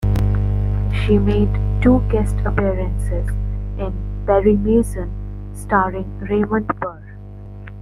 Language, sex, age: English, female, 19-29